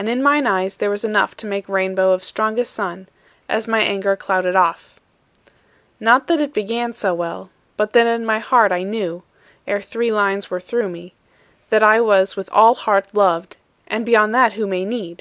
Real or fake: real